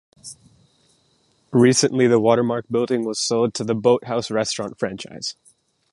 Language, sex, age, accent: English, male, under 19, United States English